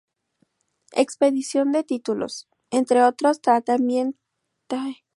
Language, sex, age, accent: Spanish, female, under 19, México